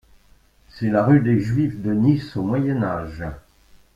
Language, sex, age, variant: French, male, 60-69, Français de métropole